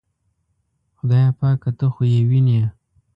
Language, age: Pashto, 19-29